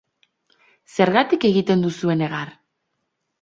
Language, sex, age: Basque, female, 19-29